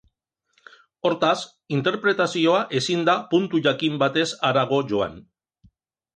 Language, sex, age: Basque, male, 50-59